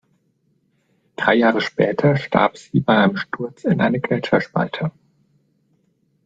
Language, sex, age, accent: German, male, 30-39, Deutschland Deutsch